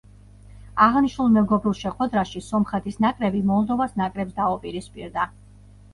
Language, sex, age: Georgian, female, 40-49